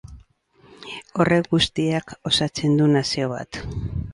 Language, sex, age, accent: Basque, female, 60-69, Erdialdekoa edo Nafarra (Gipuzkoa, Nafarroa)